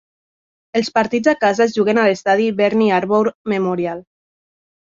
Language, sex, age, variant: Catalan, female, 19-29, Nord-Occidental